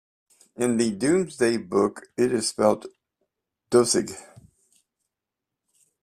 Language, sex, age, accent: English, male, 50-59, United States English